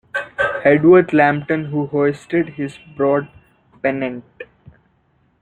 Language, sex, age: English, male, 19-29